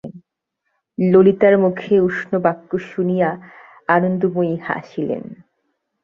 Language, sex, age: Bengali, female, 19-29